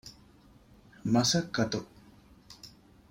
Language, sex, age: Divehi, male, 30-39